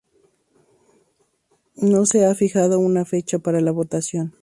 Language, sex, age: Spanish, female, 30-39